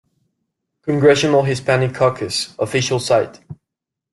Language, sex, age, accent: Spanish, male, 19-29, México